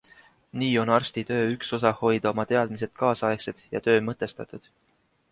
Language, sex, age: Estonian, male, 19-29